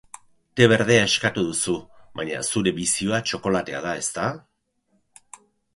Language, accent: Basque, Erdialdekoa edo Nafarra (Gipuzkoa, Nafarroa)